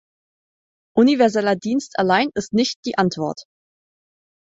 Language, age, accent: German, 19-29, Deutschland Deutsch